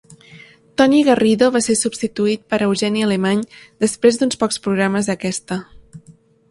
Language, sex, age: Catalan, female, 19-29